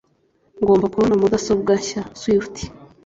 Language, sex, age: Kinyarwanda, female, 19-29